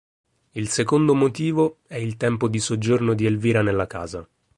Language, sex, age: Italian, male, 30-39